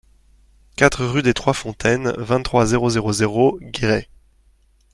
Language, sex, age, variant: French, male, 30-39, Français de métropole